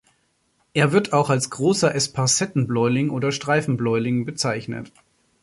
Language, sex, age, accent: German, male, 40-49, Deutschland Deutsch